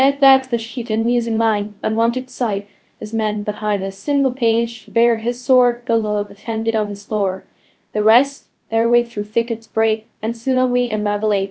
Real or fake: fake